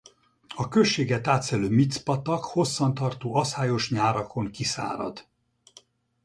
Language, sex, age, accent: Hungarian, male, 70-79, budapesti